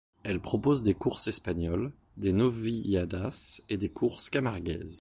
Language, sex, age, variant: French, male, 30-39, Français de métropole